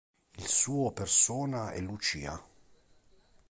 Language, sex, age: Italian, male, 40-49